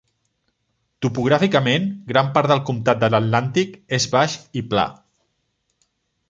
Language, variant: Catalan, Central